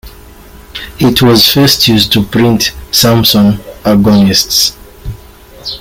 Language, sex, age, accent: English, male, 30-39, Southern African (South Africa, Zimbabwe, Namibia)